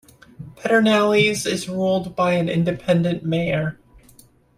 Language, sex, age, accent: English, female, 30-39, United States English